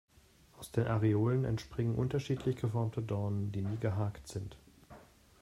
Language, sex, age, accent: German, male, 30-39, Deutschland Deutsch